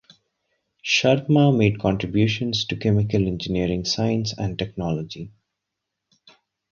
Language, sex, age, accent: English, male, 30-39, India and South Asia (India, Pakistan, Sri Lanka)